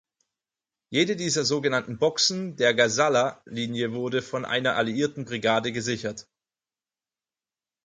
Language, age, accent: German, 30-39, Deutschland Deutsch